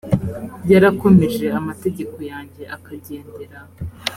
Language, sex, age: Kinyarwanda, female, under 19